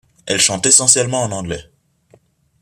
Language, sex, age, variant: French, male, under 19, Français des départements et régions d'outre-mer